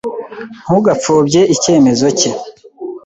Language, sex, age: Kinyarwanda, male, 19-29